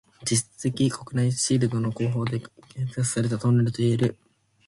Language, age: Japanese, 19-29